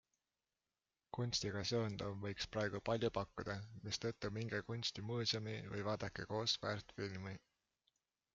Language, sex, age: Estonian, male, 19-29